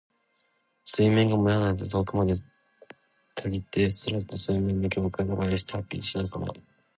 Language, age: Japanese, 19-29